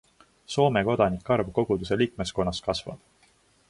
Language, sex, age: Estonian, male, 19-29